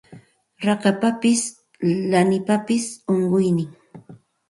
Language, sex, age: Santa Ana de Tusi Pasco Quechua, female, 40-49